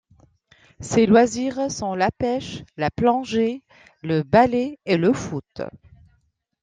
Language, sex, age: French, female, 40-49